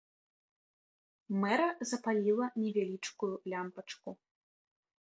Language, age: Belarusian, 19-29